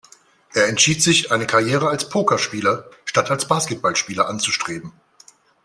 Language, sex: German, male